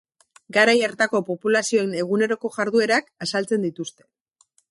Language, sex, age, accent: Basque, female, 40-49, Mendebalekoa (Araba, Bizkaia, Gipuzkoako mendebaleko herri batzuk)